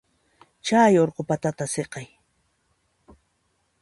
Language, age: Puno Quechua, 50-59